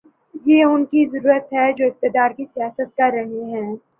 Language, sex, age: Urdu, male, 19-29